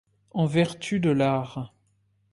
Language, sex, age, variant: French, male, 19-29, Français de métropole